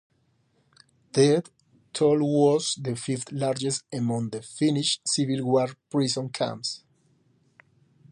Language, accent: English, United States English